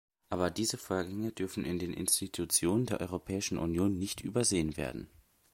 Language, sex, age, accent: German, male, under 19, Deutschland Deutsch